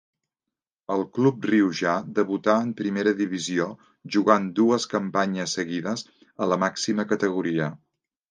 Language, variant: Catalan, Central